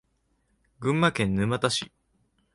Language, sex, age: Japanese, male, 19-29